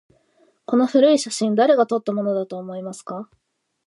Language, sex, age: Japanese, female, under 19